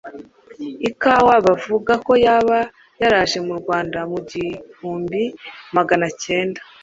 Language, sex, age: Kinyarwanda, female, 19-29